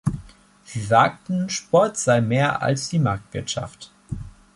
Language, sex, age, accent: German, male, 19-29, Deutschland Deutsch